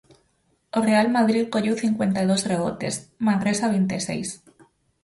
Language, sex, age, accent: Galician, female, 19-29, Normativo (estándar)